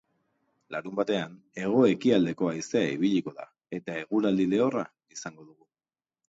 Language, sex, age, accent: Basque, male, 40-49, Erdialdekoa edo Nafarra (Gipuzkoa, Nafarroa)